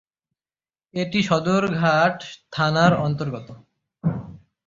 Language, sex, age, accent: Bengali, male, under 19, চলিত